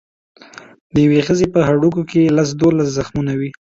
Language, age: Pashto, 19-29